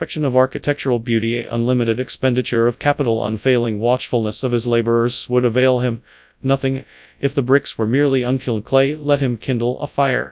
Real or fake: fake